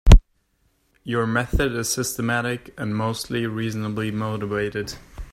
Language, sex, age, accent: English, male, 19-29, United States English